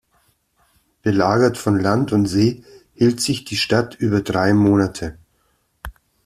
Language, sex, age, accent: German, male, 50-59, Deutschland Deutsch